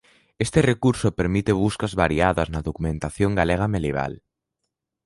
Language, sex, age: Galician, male, under 19